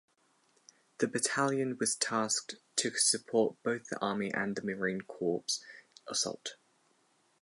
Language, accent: English, England English